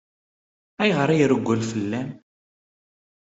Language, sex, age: Kabyle, male, 30-39